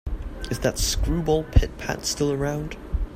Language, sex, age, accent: English, male, under 19, Singaporean English